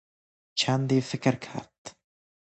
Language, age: Persian, 19-29